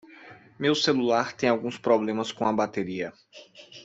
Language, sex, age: Portuguese, male, 19-29